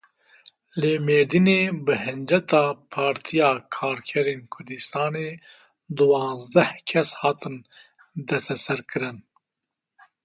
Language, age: Kurdish, 50-59